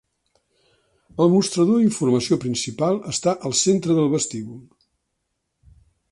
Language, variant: Catalan, Central